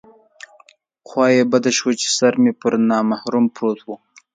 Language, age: Pashto, 19-29